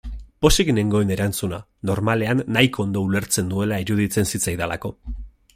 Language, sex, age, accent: Basque, male, 19-29, Erdialdekoa edo Nafarra (Gipuzkoa, Nafarroa)